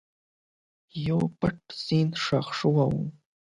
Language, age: Pashto, 19-29